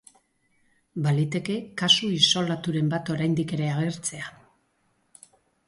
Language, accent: Basque, Erdialdekoa edo Nafarra (Gipuzkoa, Nafarroa)